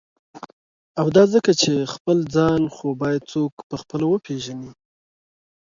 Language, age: Pashto, 30-39